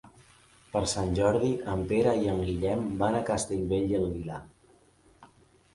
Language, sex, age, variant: Catalan, male, 30-39, Central